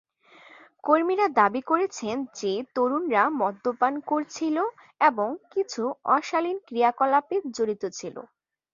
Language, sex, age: Bengali, female, under 19